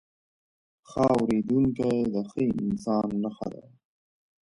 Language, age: Pashto, 19-29